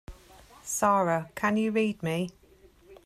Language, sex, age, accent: English, male, 40-49, England English